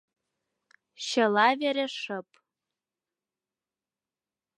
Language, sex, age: Mari, female, 19-29